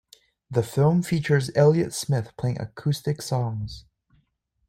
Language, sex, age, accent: English, male, 19-29, Canadian English